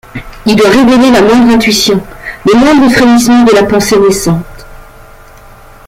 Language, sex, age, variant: French, female, 50-59, Français de métropole